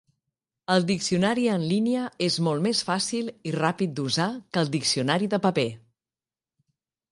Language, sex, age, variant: Catalan, female, 50-59, Central